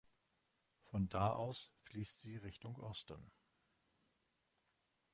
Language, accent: German, Deutschland Deutsch